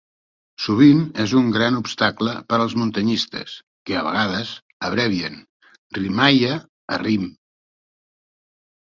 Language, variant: Catalan, Central